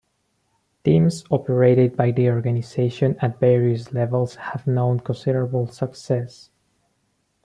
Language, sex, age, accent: English, male, 19-29, United States English